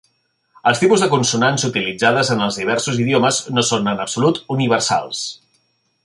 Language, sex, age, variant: Catalan, male, 40-49, Central